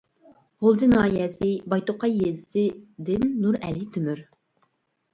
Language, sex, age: Uyghur, female, 30-39